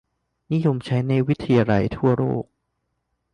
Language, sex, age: Thai, male, 19-29